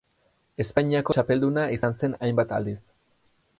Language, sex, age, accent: Basque, male, 30-39, Erdialdekoa edo Nafarra (Gipuzkoa, Nafarroa)